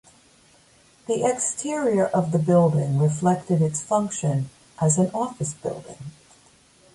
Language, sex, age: English, female, 60-69